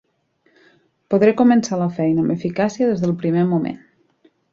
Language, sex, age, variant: Catalan, female, 30-39, Nord-Occidental